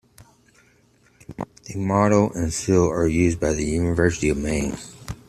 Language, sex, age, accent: English, male, 40-49, United States English